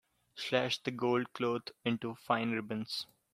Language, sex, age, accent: English, male, 19-29, India and South Asia (India, Pakistan, Sri Lanka)